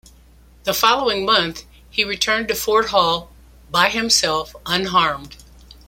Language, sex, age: English, female, 70-79